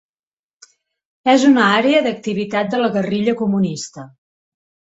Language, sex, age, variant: Catalan, female, 40-49, Central